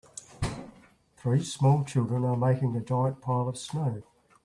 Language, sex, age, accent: English, male, 60-69, Australian English